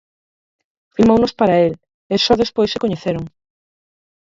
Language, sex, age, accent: Galician, female, 30-39, Central (gheada)